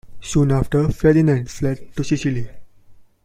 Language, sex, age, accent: English, male, 19-29, India and South Asia (India, Pakistan, Sri Lanka)